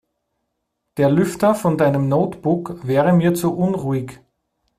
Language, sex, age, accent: German, male, 30-39, Österreichisches Deutsch